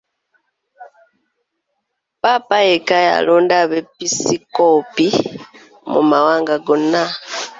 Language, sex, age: Ganda, female, 19-29